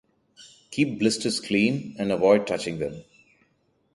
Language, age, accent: English, 30-39, India and South Asia (India, Pakistan, Sri Lanka)